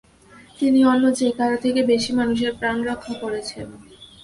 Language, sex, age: Bengali, female, 19-29